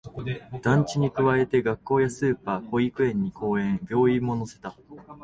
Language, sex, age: Japanese, male, 19-29